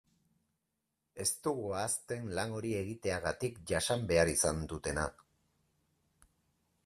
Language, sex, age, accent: Basque, male, 40-49, Mendebalekoa (Araba, Bizkaia, Gipuzkoako mendebaleko herri batzuk)